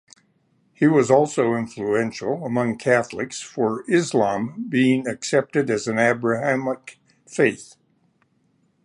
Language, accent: English, United States English